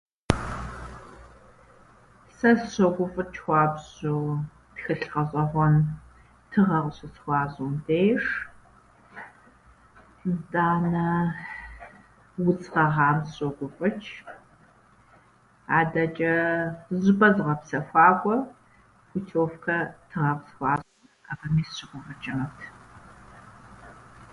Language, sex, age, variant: Kabardian, female, 50-59, Адыгэбзэ (Къэбэрдей, Кирил, Урысей)